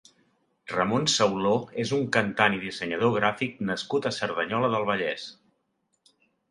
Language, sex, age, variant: Catalan, male, 60-69, Central